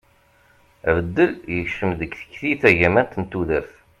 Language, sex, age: Kabyle, male, 40-49